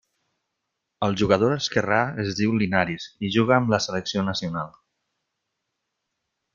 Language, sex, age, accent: Catalan, male, 40-49, valencià